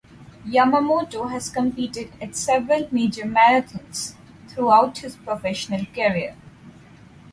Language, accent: English, India and South Asia (India, Pakistan, Sri Lanka)